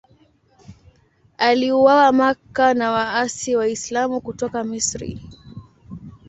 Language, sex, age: Swahili, female, 19-29